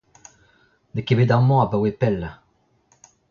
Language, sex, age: Breton, male, 30-39